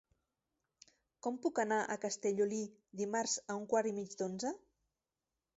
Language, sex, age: Catalan, female, 40-49